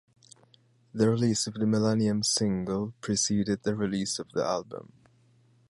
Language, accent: English, United States English